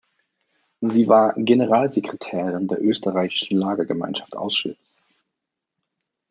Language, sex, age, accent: German, male, 30-39, Deutschland Deutsch